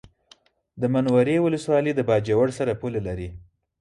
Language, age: Pashto, 19-29